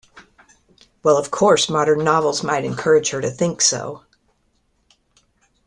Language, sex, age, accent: English, female, 70-79, United States English